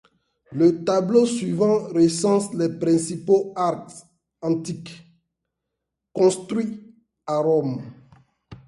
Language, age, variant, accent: French, 30-39, Français d'Afrique subsaharienne et des îles africaines, Français de Côte d’Ivoire